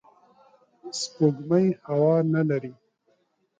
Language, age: Pashto, 40-49